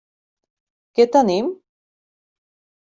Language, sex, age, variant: Catalan, female, 40-49, Central